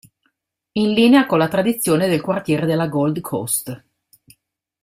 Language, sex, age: Italian, female, 40-49